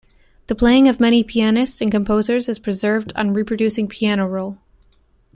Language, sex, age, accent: English, female, 19-29, United States English